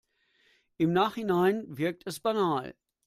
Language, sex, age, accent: German, male, 50-59, Deutschland Deutsch